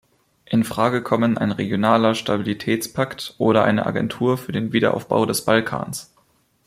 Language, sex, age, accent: German, male, under 19, Deutschland Deutsch